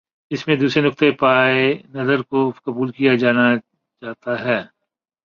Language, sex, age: Urdu, male, 19-29